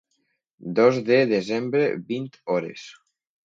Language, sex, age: Catalan, male, 30-39